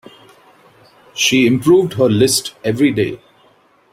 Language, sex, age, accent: English, male, 40-49, India and South Asia (India, Pakistan, Sri Lanka)